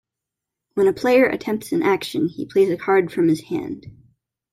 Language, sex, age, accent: English, female, 30-39, United States English